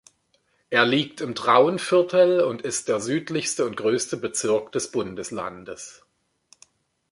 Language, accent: German, Deutschland Deutsch